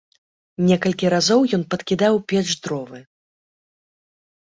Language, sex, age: Belarusian, female, 19-29